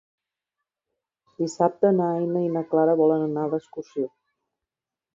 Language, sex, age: Catalan, female, 30-39